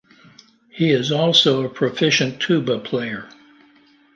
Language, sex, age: English, male, 70-79